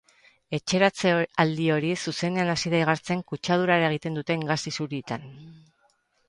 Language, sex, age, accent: Basque, female, 50-59, Erdialdekoa edo Nafarra (Gipuzkoa, Nafarroa)